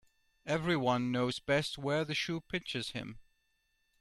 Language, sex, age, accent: English, male, 40-49, England English